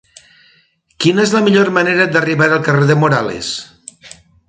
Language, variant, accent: Catalan, Valencià meridional, valencià